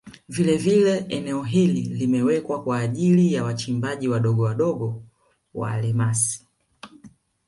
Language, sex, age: Swahili, female, 40-49